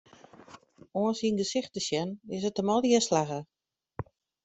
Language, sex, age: Western Frisian, female, 50-59